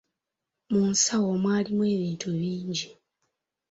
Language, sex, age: Ganda, female, 30-39